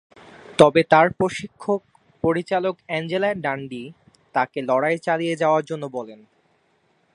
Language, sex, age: Bengali, male, 19-29